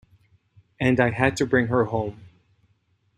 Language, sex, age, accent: English, male, 40-49, Canadian English